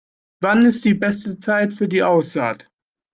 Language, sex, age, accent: German, male, 40-49, Deutschland Deutsch